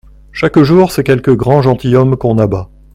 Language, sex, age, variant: French, male, 60-69, Français de métropole